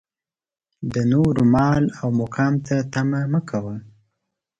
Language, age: Pashto, 30-39